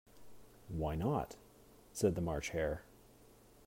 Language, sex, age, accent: English, male, 30-39, Canadian English